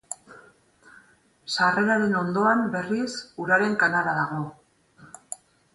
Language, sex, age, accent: Basque, female, 50-59, Erdialdekoa edo Nafarra (Gipuzkoa, Nafarroa)